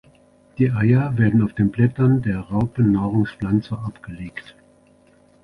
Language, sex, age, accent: German, male, 60-69, Deutschland Deutsch